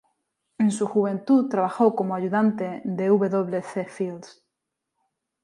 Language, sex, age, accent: Spanish, female, 30-39, España: Sur peninsular (Andalucia, Extremadura, Murcia)